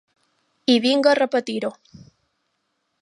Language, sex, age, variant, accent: Catalan, female, 19-29, Balear, balear